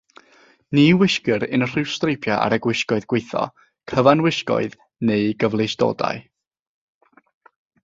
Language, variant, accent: Welsh, South-Eastern Welsh, Y Deyrnas Unedig Cymraeg